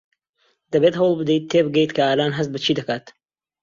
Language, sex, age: Central Kurdish, male, 19-29